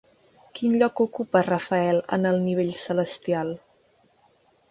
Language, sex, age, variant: Catalan, female, 19-29, Central